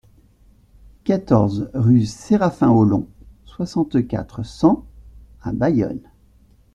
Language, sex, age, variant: French, male, 40-49, Français de métropole